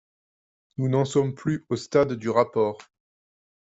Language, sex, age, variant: French, male, 30-39, Français de métropole